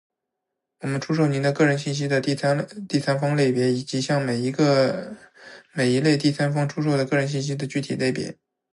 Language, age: Chinese, 19-29